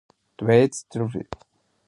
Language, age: Asturian, under 19